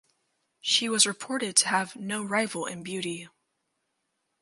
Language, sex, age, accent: English, female, under 19, United States English